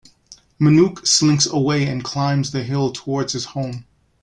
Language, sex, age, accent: English, male, 40-49, United States English